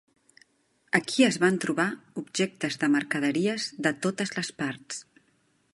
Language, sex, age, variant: Catalan, female, 40-49, Central